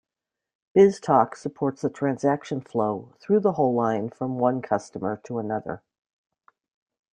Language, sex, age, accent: English, female, 60-69, United States English